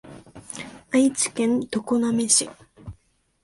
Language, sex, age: Japanese, female, 19-29